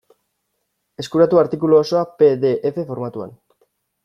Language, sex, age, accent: Basque, male, 19-29, Erdialdekoa edo Nafarra (Gipuzkoa, Nafarroa)